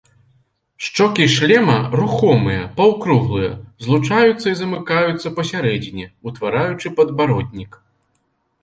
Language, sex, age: Belarusian, male, 40-49